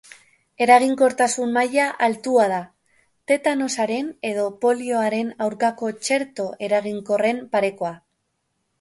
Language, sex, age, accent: Basque, female, 30-39, Erdialdekoa edo Nafarra (Gipuzkoa, Nafarroa)